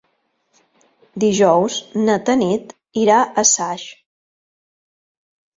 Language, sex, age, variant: Catalan, female, 40-49, Central